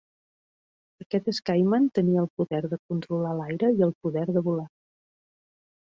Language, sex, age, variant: Catalan, female, 40-49, Septentrional